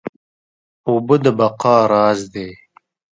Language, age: Pashto, 19-29